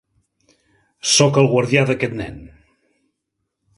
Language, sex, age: Catalan, male, 40-49